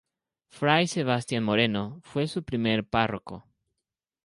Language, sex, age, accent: Spanish, male, 19-29, México